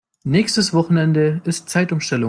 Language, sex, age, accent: German, male, 19-29, Deutschland Deutsch